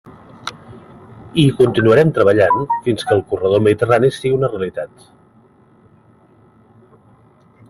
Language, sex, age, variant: Catalan, male, 40-49, Central